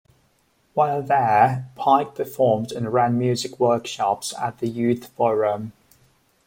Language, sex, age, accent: English, male, 19-29, England English